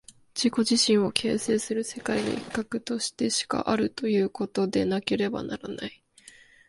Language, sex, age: Japanese, female, 19-29